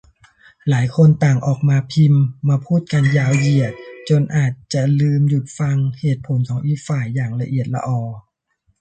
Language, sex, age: Thai, male, 40-49